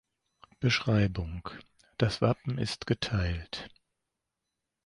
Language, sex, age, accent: German, male, 50-59, Deutschland Deutsch